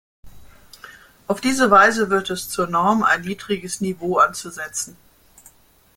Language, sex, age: German, male, 50-59